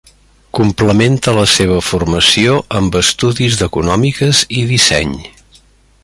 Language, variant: Catalan, Central